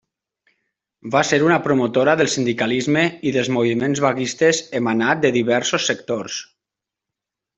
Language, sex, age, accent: Catalan, male, 30-39, valencià